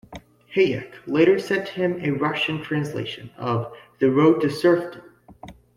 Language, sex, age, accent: English, male, under 19, United States English